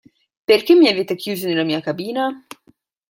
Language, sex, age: Italian, female, 19-29